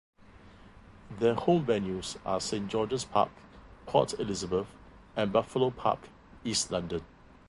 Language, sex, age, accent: English, male, 50-59, Singaporean English